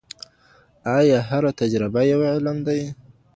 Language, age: Pashto, 19-29